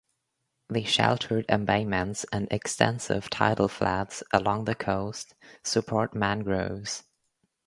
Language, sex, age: English, female, under 19